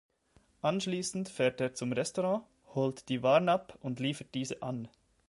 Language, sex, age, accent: German, male, 19-29, Schweizerdeutsch